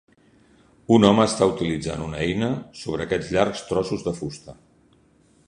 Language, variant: Catalan, Central